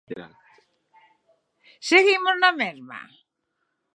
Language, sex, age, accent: Galician, male, 19-29, Central (gheada)